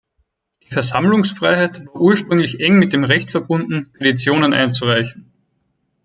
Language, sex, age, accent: German, male, 19-29, Österreichisches Deutsch